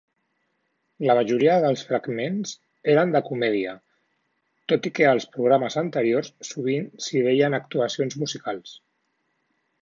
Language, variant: Catalan, Central